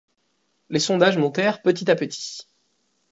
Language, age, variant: French, 19-29, Français de métropole